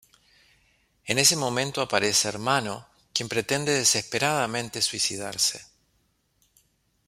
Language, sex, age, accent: Spanish, male, 40-49, Rioplatense: Argentina, Uruguay, este de Bolivia, Paraguay